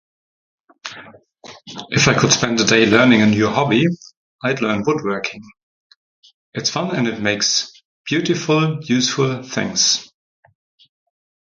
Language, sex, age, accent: English, male, 50-59, United States English; England English